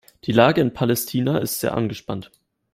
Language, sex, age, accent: German, male, 19-29, Deutschland Deutsch